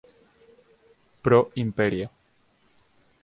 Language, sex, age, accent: Spanish, male, 19-29, España: Islas Canarias